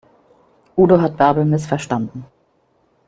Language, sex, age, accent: German, female, 50-59, Deutschland Deutsch